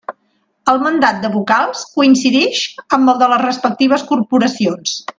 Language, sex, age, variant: Catalan, female, 40-49, Nord-Occidental